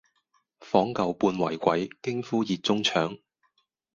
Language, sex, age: Cantonese, male, 30-39